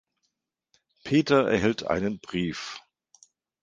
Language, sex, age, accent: German, male, 50-59, Deutschland Deutsch